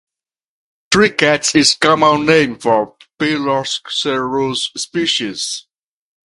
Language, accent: English, India and South Asia (India, Pakistan, Sri Lanka)